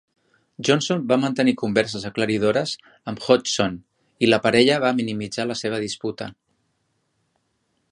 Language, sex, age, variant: Catalan, male, 40-49, Central